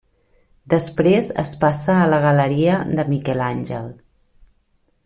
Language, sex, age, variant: Catalan, female, 40-49, Nord-Occidental